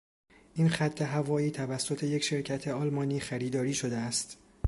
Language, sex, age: Persian, male, 30-39